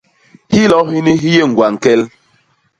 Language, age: Basaa, 40-49